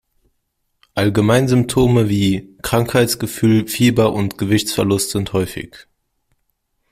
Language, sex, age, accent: German, male, under 19, Deutschland Deutsch